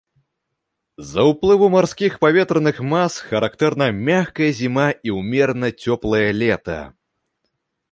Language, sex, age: Belarusian, male, 19-29